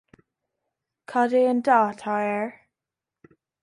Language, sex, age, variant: Irish, female, 19-29, Gaeilge na Mumhan